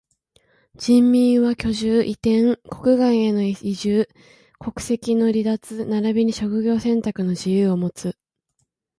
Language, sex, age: Japanese, female, 19-29